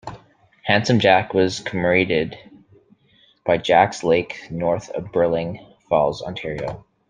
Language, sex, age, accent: English, male, 30-39, Canadian English